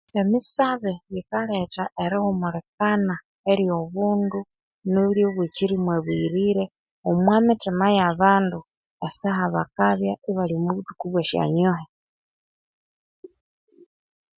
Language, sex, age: Konzo, female, 40-49